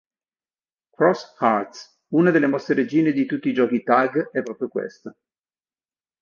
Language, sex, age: Italian, male, 50-59